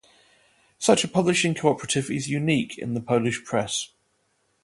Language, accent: English, England English